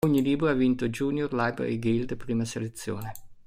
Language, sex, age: Italian, male, 50-59